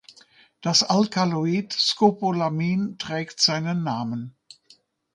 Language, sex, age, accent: German, female, 70-79, Deutschland Deutsch